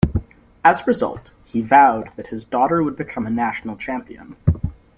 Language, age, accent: English, under 19, Canadian English